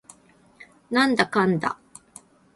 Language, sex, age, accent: Japanese, female, 60-69, 関西